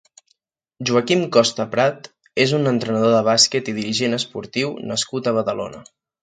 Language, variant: Catalan, Central